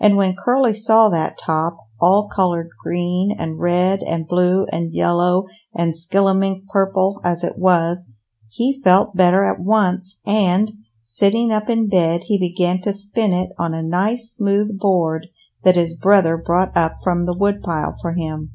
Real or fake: real